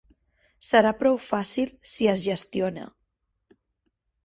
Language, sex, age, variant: Catalan, female, 30-39, Central